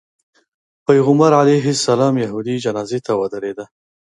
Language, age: Pashto, 30-39